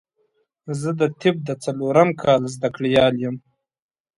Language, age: Pashto, 19-29